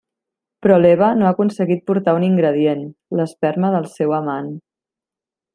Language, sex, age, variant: Catalan, female, 40-49, Central